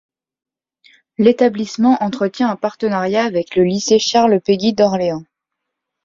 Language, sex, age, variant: French, female, 19-29, Français de métropole